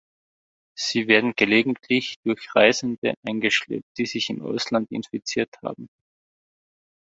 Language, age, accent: German, 30-39, Österreichisches Deutsch